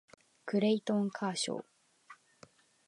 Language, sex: Japanese, female